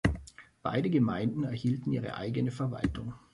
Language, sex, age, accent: German, male, 30-39, Deutschland Deutsch